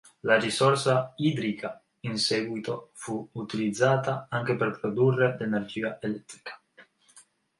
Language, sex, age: Italian, male, 19-29